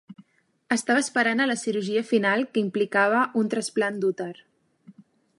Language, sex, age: Catalan, female, 19-29